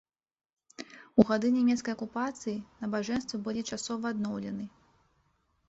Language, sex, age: Belarusian, female, 19-29